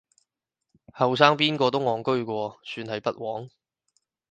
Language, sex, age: Cantonese, male, 19-29